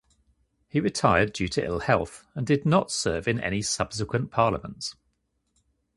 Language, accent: English, England English